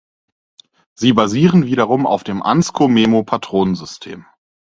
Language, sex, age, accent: German, male, 19-29, Deutschland Deutsch